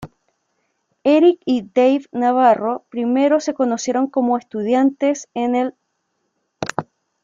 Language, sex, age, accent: Spanish, female, 30-39, Chileno: Chile, Cuyo